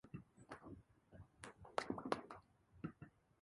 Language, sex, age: Japanese, male, 19-29